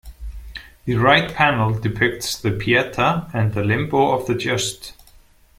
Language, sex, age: English, male, 30-39